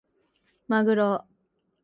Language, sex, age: Japanese, female, 19-29